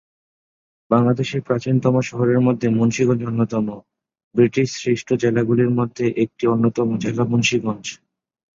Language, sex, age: Bengali, male, 19-29